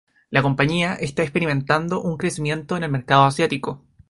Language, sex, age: Spanish, male, 19-29